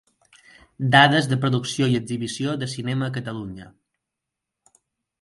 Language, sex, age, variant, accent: Catalan, male, 19-29, Balear, mallorquí